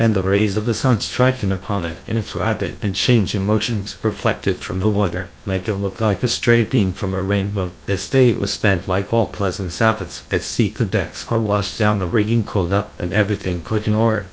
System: TTS, GlowTTS